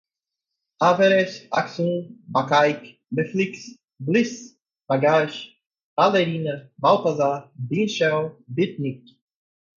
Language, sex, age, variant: Portuguese, male, 19-29, Portuguese (Brasil)